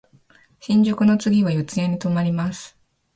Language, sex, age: Japanese, female, 19-29